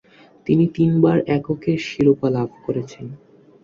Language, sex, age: Bengali, male, under 19